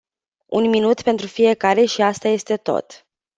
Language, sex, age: Romanian, female, 19-29